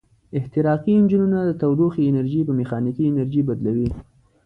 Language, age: Pashto, 30-39